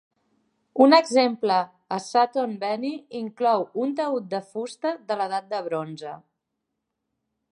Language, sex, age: Catalan, female, 30-39